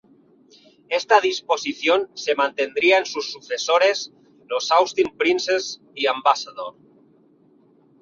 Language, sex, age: Spanish, male, 40-49